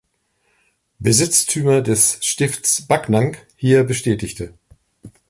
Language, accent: German, Deutschland Deutsch